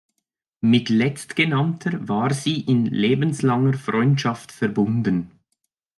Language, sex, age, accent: German, male, 30-39, Schweizerdeutsch